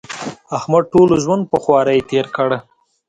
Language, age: Pashto, 19-29